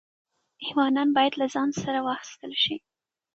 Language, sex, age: Pashto, female, 19-29